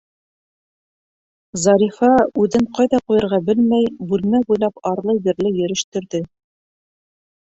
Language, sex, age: Bashkir, female, 30-39